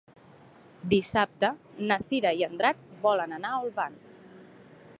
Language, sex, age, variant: Catalan, female, 19-29, Central